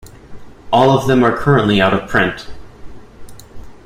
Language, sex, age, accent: English, male, 19-29, United States English